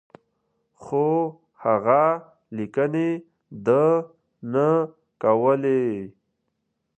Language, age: Pashto, 19-29